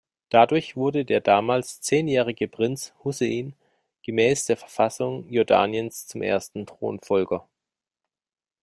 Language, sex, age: German, male, 40-49